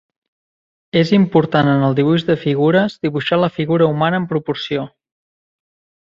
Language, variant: Catalan, Central